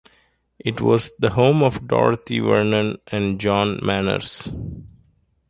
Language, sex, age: English, male, 40-49